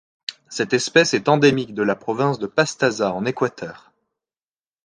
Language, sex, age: French, male, 19-29